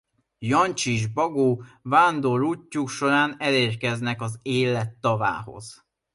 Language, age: Hungarian, 19-29